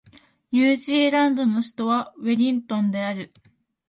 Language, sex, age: Japanese, female, 19-29